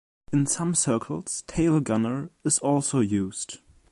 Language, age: English, under 19